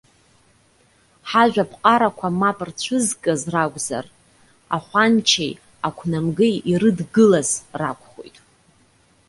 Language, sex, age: Abkhazian, female, 30-39